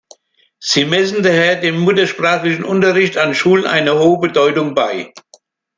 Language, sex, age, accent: German, male, 70-79, Deutschland Deutsch